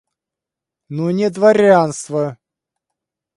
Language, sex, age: Russian, male, 50-59